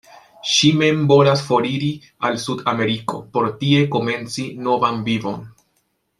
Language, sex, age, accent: Esperanto, male, 19-29, Internacia